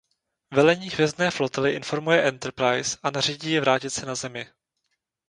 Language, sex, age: Czech, male, 19-29